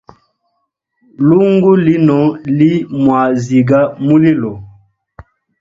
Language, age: Hemba, 19-29